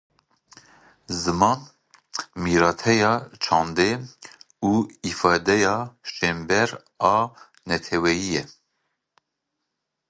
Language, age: Kurdish, 40-49